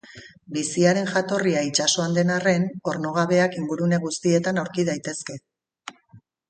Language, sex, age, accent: Basque, female, 40-49, Mendebalekoa (Araba, Bizkaia, Gipuzkoako mendebaleko herri batzuk); Erdialdekoa edo Nafarra (Gipuzkoa, Nafarroa)